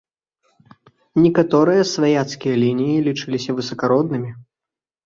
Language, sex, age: Belarusian, male, 19-29